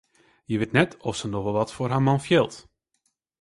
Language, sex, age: Western Frisian, male, 19-29